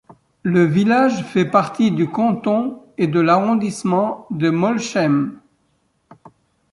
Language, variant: French, Français de métropole